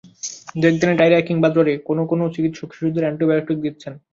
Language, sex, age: Bengali, male, 19-29